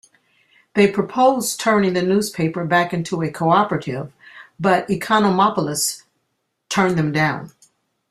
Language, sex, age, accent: English, female, 60-69, United States English